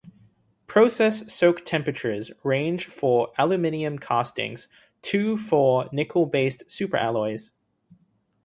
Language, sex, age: English, male, 19-29